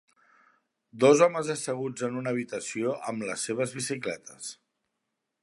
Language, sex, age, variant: Catalan, male, 30-39, Central